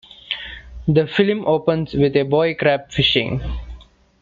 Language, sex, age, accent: English, male, 19-29, India and South Asia (India, Pakistan, Sri Lanka)